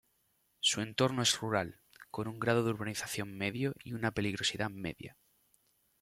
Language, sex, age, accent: Spanish, male, 19-29, España: Sur peninsular (Andalucia, Extremadura, Murcia)